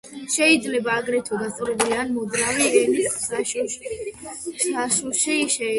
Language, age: Georgian, 19-29